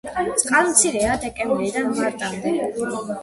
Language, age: Georgian, 30-39